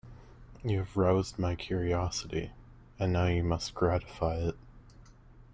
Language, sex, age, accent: English, male, under 19, United States English